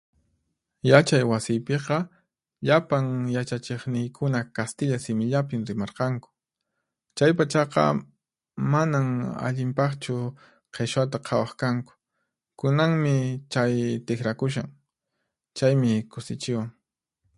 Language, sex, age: Puno Quechua, male, 30-39